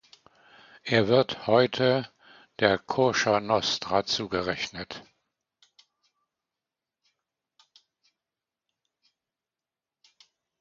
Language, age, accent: German, 70-79, Deutschland Deutsch